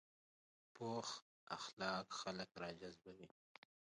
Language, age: Pashto, 19-29